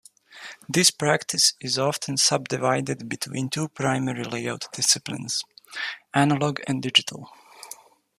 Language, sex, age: English, male, 19-29